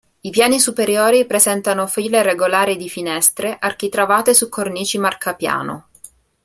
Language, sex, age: Italian, female, 19-29